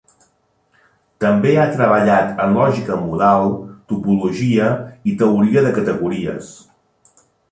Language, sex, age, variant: Catalan, male, 40-49, Central